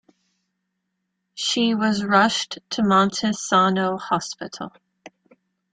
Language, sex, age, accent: English, female, 40-49, United States English